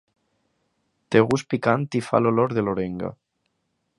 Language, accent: Catalan, valencià